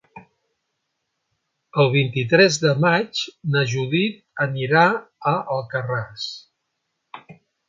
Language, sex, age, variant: Catalan, male, 60-69, Central